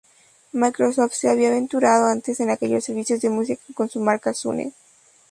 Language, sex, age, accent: Spanish, female, under 19, México